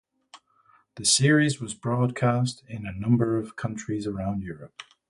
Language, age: English, 40-49